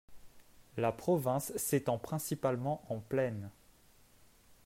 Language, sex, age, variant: French, male, 19-29, Français de métropole